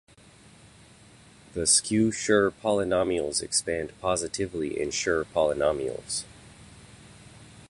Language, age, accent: English, 30-39, United States English